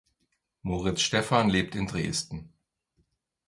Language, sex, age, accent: German, male, 50-59, Deutschland Deutsch